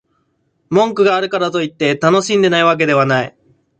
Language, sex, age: Japanese, male, 19-29